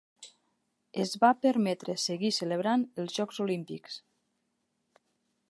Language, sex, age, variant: Catalan, female, 30-39, Nord-Occidental